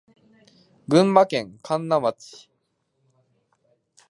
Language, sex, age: Japanese, male, 19-29